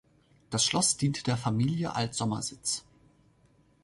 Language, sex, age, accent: German, male, 30-39, Deutschland Deutsch